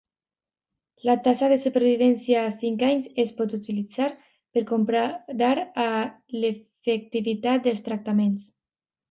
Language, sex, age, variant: Catalan, female, under 19, Alacantí